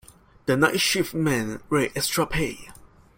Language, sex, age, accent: English, male, 19-29, Malaysian English